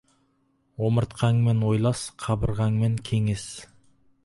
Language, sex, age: Kazakh, male, 19-29